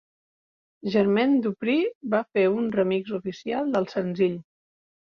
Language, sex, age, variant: Catalan, female, 40-49, Central